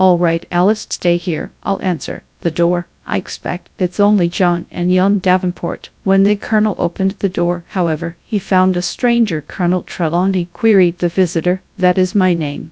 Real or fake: fake